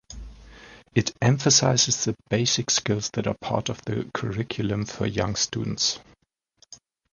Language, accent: English, United States English